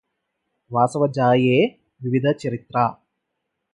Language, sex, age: Telugu, male, 19-29